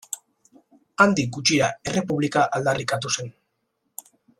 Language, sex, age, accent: Basque, male, under 19, Erdialdekoa edo Nafarra (Gipuzkoa, Nafarroa)